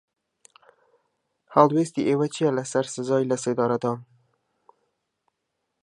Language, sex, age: Central Kurdish, male, 19-29